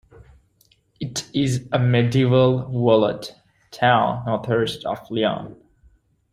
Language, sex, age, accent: English, male, 19-29, United States English